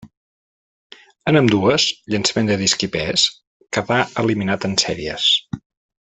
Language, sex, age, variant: Catalan, male, 50-59, Central